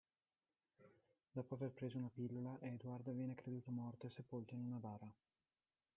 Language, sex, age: Italian, male, 30-39